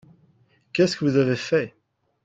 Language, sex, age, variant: French, male, 30-39, Français de métropole